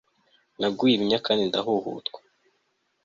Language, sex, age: Kinyarwanda, male, under 19